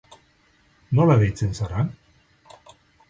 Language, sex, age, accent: Basque, male, 50-59, Mendebalekoa (Araba, Bizkaia, Gipuzkoako mendebaleko herri batzuk)